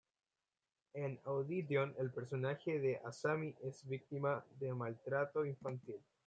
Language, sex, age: Spanish, male, 19-29